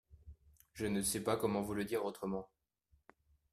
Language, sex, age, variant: French, male, 19-29, Français de métropole